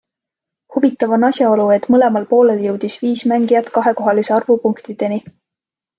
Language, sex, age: Estonian, female, 19-29